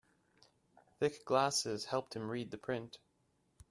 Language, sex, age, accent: English, male, 40-49, Canadian English